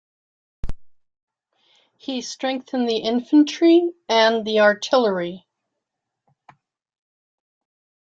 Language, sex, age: English, female, 60-69